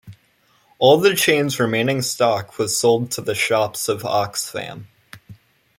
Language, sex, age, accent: English, male, under 19, United States English